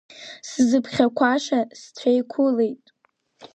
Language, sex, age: Abkhazian, female, under 19